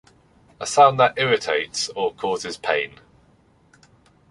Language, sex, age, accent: English, male, 30-39, England English